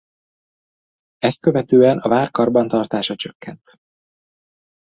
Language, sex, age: Hungarian, male, 30-39